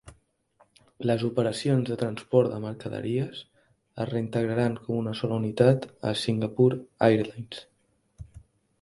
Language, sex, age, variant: Catalan, male, 19-29, Central